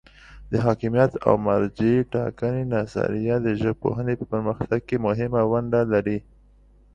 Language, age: Pashto, 40-49